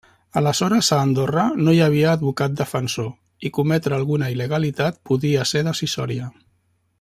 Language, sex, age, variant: Catalan, male, 50-59, Central